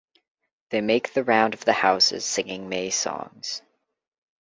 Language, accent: English, United States English